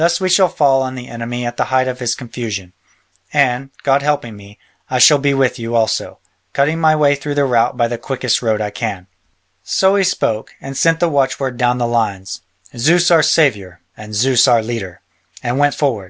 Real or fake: real